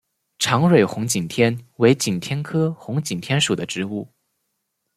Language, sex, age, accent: Chinese, male, 19-29, 出生地：湖北省